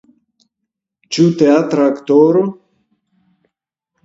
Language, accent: Esperanto, Internacia